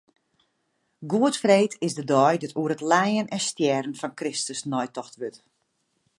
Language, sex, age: Western Frisian, female, 40-49